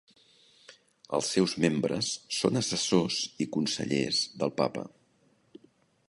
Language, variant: Catalan, Central